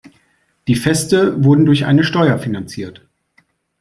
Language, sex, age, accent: German, male, 40-49, Deutschland Deutsch